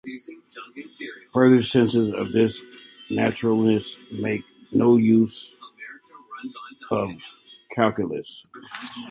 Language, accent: English, United States English